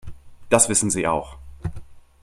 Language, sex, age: German, male, 19-29